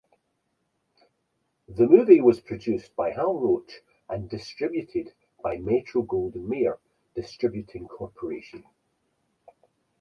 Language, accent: English, Scottish English